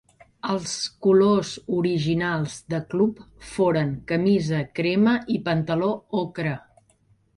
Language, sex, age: Catalan, female, 40-49